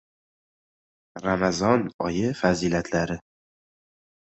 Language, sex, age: Uzbek, male, 19-29